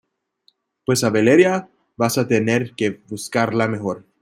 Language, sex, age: Spanish, male, under 19